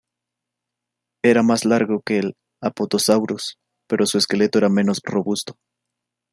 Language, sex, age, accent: Spanish, male, 19-29, México